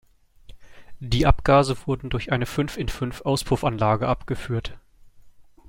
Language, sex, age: German, male, 30-39